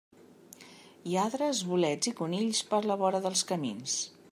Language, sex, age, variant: Catalan, female, 50-59, Central